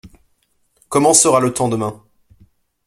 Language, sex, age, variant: French, male, 19-29, Français de métropole